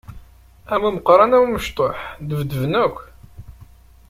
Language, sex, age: Kabyle, male, 19-29